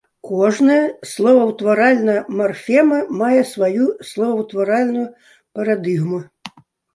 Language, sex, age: Belarusian, female, 70-79